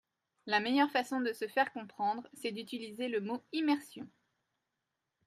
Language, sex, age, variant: French, female, 30-39, Français de métropole